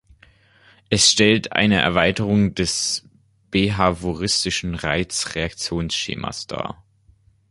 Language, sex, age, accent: German, male, under 19, Deutschland Deutsch